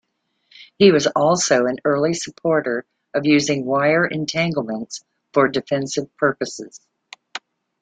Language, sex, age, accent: English, female, 60-69, United States English